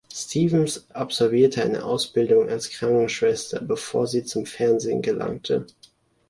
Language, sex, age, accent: German, male, under 19, Deutschland Deutsch